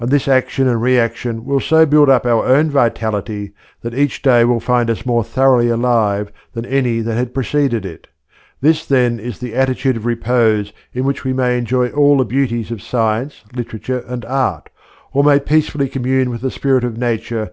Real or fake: real